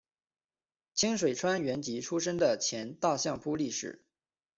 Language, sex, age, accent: Chinese, male, 19-29, 出生地：山西省